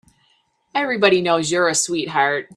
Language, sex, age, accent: English, female, 50-59, United States English